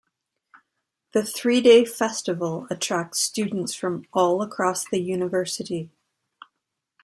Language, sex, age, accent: English, female, 30-39, Canadian English